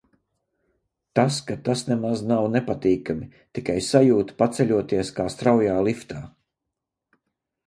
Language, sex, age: Latvian, male, 50-59